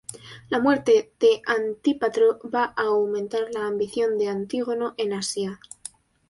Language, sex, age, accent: Spanish, female, 19-29, España: Centro-Sur peninsular (Madrid, Toledo, Castilla-La Mancha)